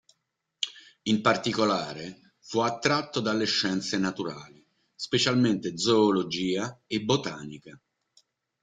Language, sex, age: Italian, male, 50-59